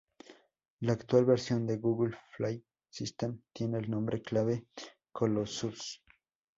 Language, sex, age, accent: Spanish, male, under 19, México